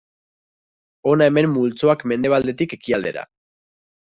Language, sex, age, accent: Basque, male, 19-29, Mendebalekoa (Araba, Bizkaia, Gipuzkoako mendebaleko herri batzuk)